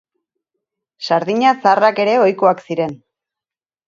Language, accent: Basque, Erdialdekoa edo Nafarra (Gipuzkoa, Nafarroa)